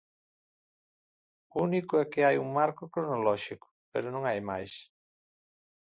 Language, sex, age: Galician, male, 50-59